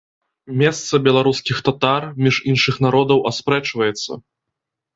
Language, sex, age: Belarusian, male, 30-39